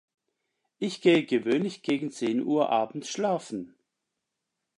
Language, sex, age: German, male, 50-59